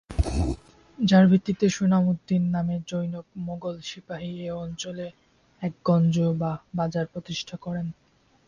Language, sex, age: Bengali, male, 19-29